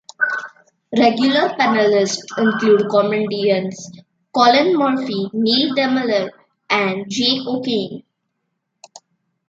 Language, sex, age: English, male, 19-29